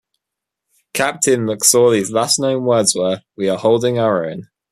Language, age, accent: English, 19-29, England English